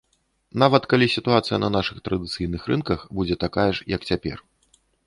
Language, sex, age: Belarusian, male, 40-49